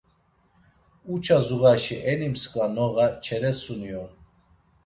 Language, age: Laz, 40-49